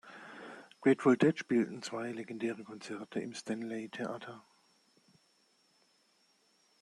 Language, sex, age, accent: German, male, 50-59, Deutschland Deutsch